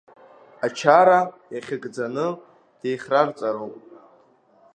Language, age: Abkhazian, under 19